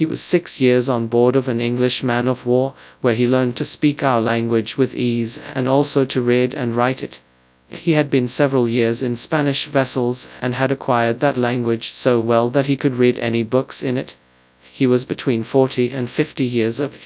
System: TTS, FastPitch